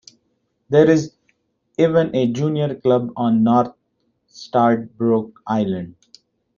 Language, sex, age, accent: English, male, 30-39, India and South Asia (India, Pakistan, Sri Lanka)